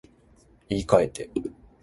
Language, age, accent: Japanese, 30-39, 関西